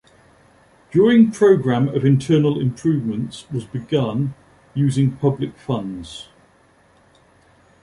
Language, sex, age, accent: English, male, 50-59, England English